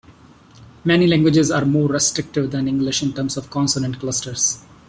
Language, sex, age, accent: English, male, 30-39, India and South Asia (India, Pakistan, Sri Lanka)